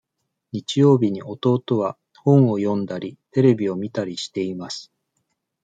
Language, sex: Japanese, male